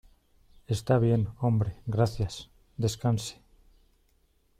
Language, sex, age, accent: Spanish, male, 40-49, España: Norte peninsular (Asturias, Castilla y León, Cantabria, País Vasco, Navarra, Aragón, La Rioja, Guadalajara, Cuenca)